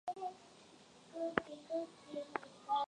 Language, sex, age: Swahili, female, 19-29